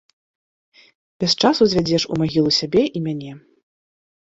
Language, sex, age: Belarusian, female, 19-29